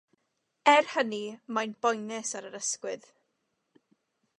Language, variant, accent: Welsh, South-Western Welsh, Y Deyrnas Unedig Cymraeg